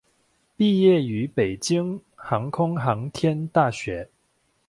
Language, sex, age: Chinese, male, 30-39